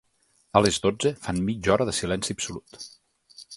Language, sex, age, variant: Catalan, male, 30-39, Nord-Occidental